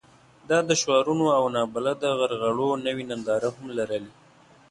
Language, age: Pashto, 19-29